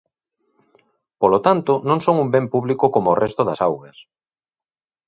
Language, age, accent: Galician, 40-49, Normativo (estándar)